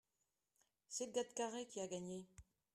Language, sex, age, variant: French, female, 60-69, Français de métropole